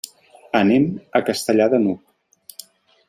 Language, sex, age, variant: Catalan, male, 40-49, Central